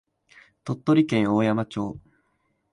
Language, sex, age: Japanese, male, 19-29